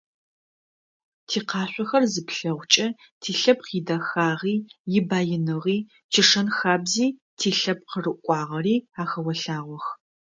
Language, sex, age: Adyghe, female, 30-39